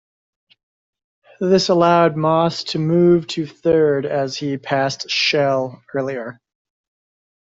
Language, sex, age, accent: English, male, 30-39, United States English